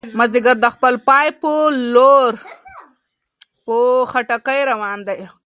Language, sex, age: Pashto, female, 19-29